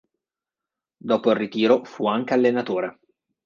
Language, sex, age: Italian, male, 30-39